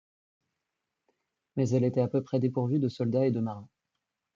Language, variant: French, Français de métropole